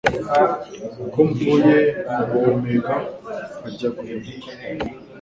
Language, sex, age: Kinyarwanda, male, 19-29